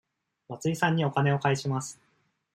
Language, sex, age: Japanese, male, 19-29